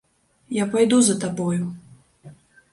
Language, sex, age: Belarusian, female, 19-29